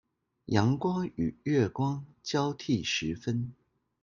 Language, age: Chinese, 30-39